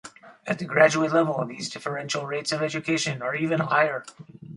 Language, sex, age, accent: English, male, 40-49, United States English